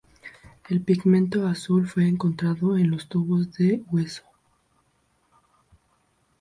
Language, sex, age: Spanish, female, under 19